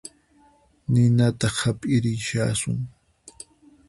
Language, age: Puno Quechua, 19-29